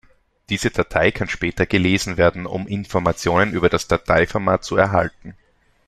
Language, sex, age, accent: German, male, 19-29, Österreichisches Deutsch